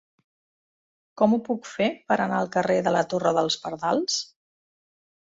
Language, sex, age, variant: Catalan, female, 40-49, Central